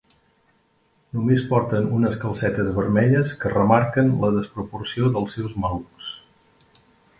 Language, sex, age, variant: Catalan, male, 50-59, Septentrional